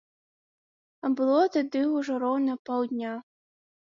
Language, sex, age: Belarusian, female, under 19